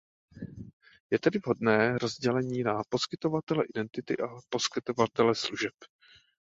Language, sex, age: Czech, male, 30-39